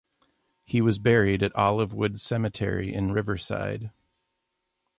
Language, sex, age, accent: English, male, 40-49, United States English